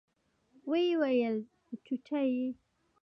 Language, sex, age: Pashto, female, under 19